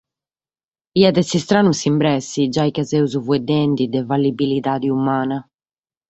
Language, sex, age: Sardinian, female, 30-39